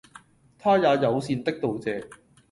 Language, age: Cantonese, 19-29